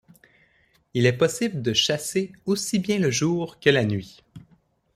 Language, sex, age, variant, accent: French, male, 30-39, Français d'Amérique du Nord, Français du Canada